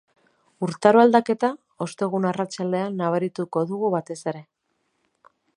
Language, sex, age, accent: Basque, female, 30-39, Mendebalekoa (Araba, Bizkaia, Gipuzkoako mendebaleko herri batzuk)